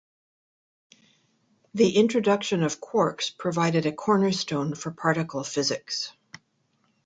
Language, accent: English, United States English